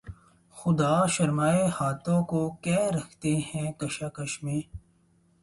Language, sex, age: Urdu, male, 19-29